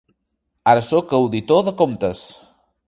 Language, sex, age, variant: Catalan, male, 30-39, Central